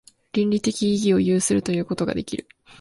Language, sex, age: Japanese, female, 19-29